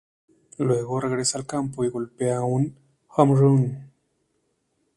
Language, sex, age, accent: Spanish, male, 19-29, México